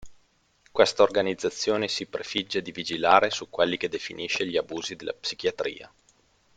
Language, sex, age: Italian, male, 30-39